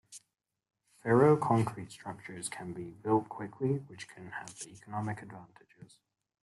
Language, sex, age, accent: English, male, 19-29, England English